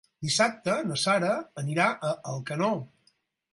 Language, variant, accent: Catalan, Balear, balear